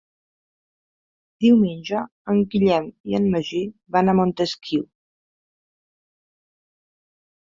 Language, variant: Catalan, Central